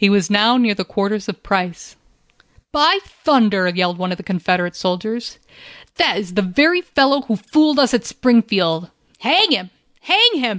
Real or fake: real